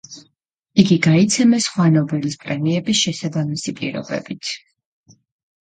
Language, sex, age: Georgian, female, 19-29